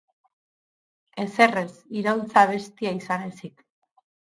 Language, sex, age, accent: Basque, female, 30-39, Mendebalekoa (Araba, Bizkaia, Gipuzkoako mendebaleko herri batzuk)